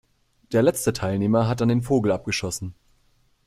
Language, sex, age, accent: German, male, 19-29, Deutschland Deutsch